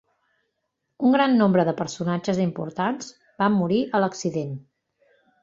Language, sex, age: Catalan, female, 40-49